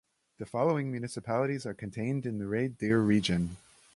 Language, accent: English, United States English